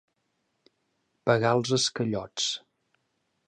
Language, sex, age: Catalan, male, 40-49